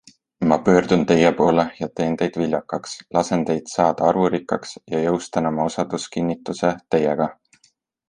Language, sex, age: Estonian, male, 19-29